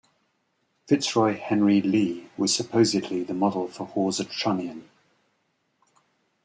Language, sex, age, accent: English, male, 50-59, England English